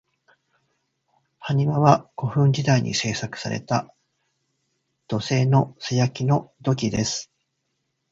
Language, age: Japanese, 50-59